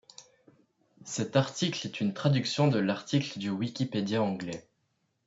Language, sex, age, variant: French, male, under 19, Français de métropole